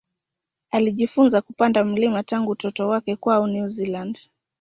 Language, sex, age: Swahili, female, 19-29